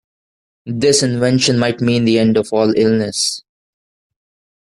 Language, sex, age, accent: English, male, 19-29, India and South Asia (India, Pakistan, Sri Lanka)